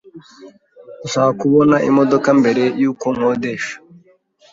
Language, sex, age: Kinyarwanda, male, 19-29